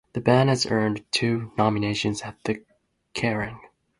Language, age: English, 19-29